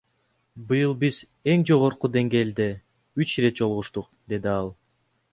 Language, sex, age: Kyrgyz, male, 19-29